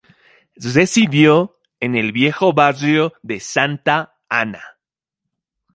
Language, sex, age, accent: Spanish, male, 30-39, Andino-Pacífico: Colombia, Perú, Ecuador, oeste de Bolivia y Venezuela andina